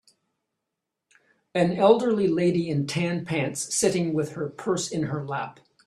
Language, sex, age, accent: English, male, 60-69, Canadian English